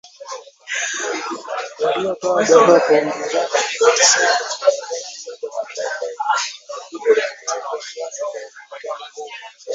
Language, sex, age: Swahili, male, 19-29